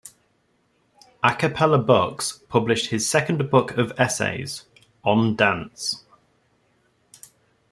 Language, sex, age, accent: English, male, 30-39, England English